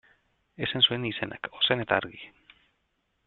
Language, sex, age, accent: Basque, male, 30-39, Mendebalekoa (Araba, Bizkaia, Gipuzkoako mendebaleko herri batzuk)